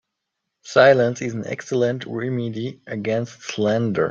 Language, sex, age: English, male, 19-29